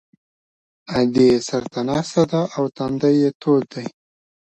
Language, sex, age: Pashto, male, 19-29